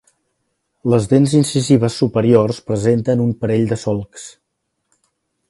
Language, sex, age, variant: Catalan, male, 60-69, Central